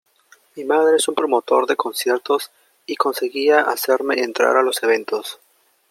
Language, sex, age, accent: Spanish, male, 19-29, Andino-Pacífico: Colombia, Perú, Ecuador, oeste de Bolivia y Venezuela andina